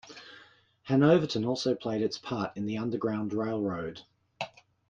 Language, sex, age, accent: English, male, 40-49, Australian English